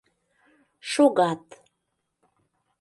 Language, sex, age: Mari, female, 30-39